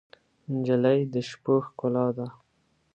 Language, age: Pashto, 19-29